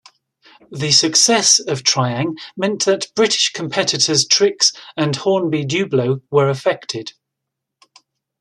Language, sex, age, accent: English, male, 50-59, England English